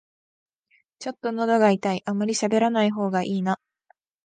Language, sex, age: Japanese, female, 19-29